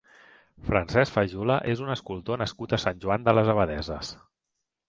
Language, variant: Catalan, Central